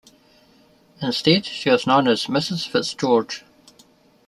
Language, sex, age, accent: English, male, 30-39, New Zealand English